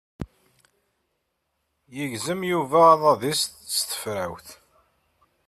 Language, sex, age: Kabyle, male, 30-39